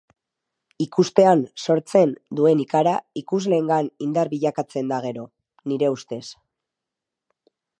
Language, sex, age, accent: Basque, female, 30-39, Mendebalekoa (Araba, Bizkaia, Gipuzkoako mendebaleko herri batzuk)